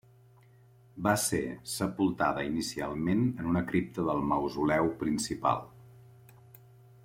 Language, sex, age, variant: Catalan, male, 40-49, Central